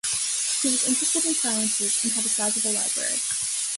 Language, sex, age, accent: English, female, under 19, United States English